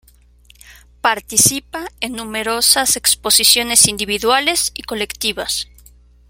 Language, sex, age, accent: Spanish, female, 30-39, México